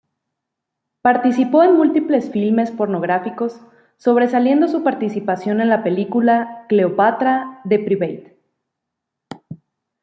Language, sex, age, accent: Spanish, female, 30-39, México